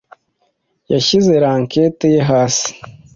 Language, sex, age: Kinyarwanda, male, 19-29